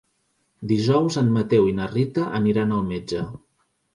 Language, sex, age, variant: Catalan, male, 30-39, Central